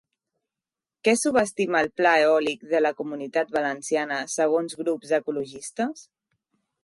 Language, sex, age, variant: Catalan, female, 30-39, Central